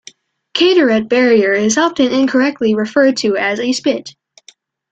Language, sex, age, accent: English, female, under 19, United States English